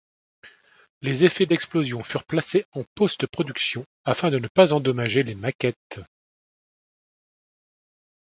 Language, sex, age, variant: French, male, 40-49, Français de métropole